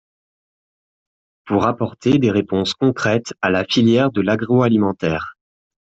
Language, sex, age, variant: French, male, 19-29, Français de métropole